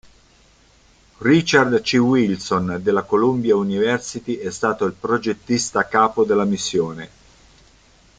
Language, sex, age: Italian, male, 50-59